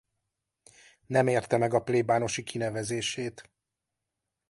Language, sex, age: Hungarian, male, 50-59